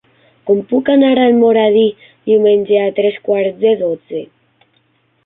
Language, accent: Catalan, valencià